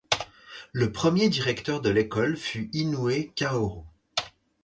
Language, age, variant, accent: French, 19-29, Français d'Europe, Français de Suisse